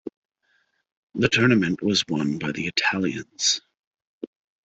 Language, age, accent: English, 30-39, Canadian English